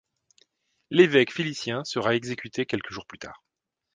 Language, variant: French, Français de métropole